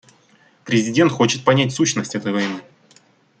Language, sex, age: Russian, male, 19-29